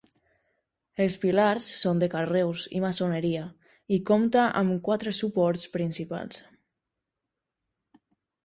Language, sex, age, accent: Catalan, female, under 19, valencià